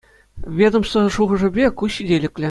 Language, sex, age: Chuvash, male, 40-49